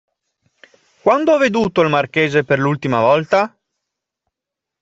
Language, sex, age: Italian, male, 30-39